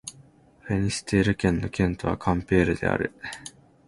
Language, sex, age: Japanese, male, 19-29